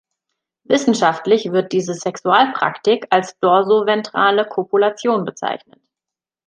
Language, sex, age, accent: German, female, 30-39, Deutschland Deutsch